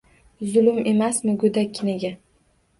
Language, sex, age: Uzbek, female, 19-29